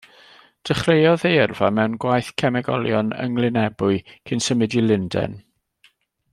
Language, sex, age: Welsh, male, 50-59